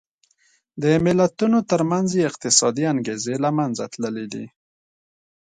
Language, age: Pashto, 30-39